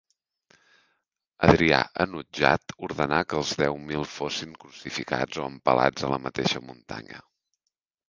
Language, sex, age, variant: Catalan, male, 30-39, Central